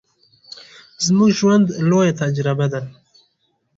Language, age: Pashto, 19-29